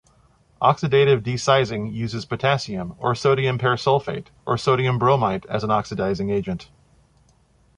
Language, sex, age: English, male, 40-49